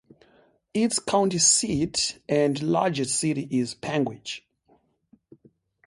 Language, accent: English, Southern African (South Africa, Zimbabwe, Namibia)